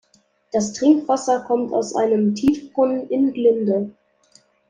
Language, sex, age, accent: German, male, under 19, Deutschland Deutsch